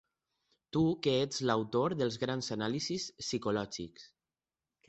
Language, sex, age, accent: Catalan, male, 19-29, valencià